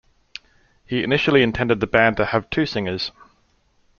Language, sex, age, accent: English, male, 40-49, Australian English